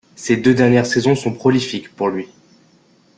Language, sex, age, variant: French, male, under 19, Français de métropole